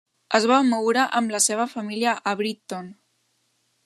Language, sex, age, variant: Catalan, female, under 19, Central